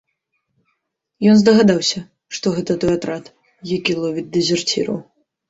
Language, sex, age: Belarusian, female, under 19